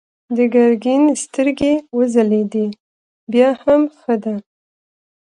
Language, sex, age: Pashto, female, 19-29